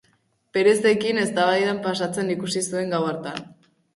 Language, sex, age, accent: Basque, female, under 19, Mendebalekoa (Araba, Bizkaia, Gipuzkoako mendebaleko herri batzuk)